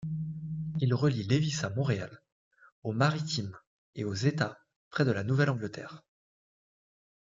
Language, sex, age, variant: French, male, 30-39, Français de métropole